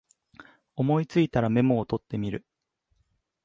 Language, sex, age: Japanese, male, 19-29